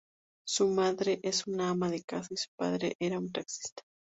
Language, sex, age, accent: Spanish, female, 30-39, México